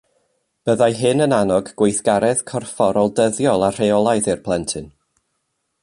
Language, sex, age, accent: Welsh, male, 30-39, Y Deyrnas Unedig Cymraeg